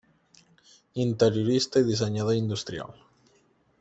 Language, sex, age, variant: Catalan, male, 30-39, Central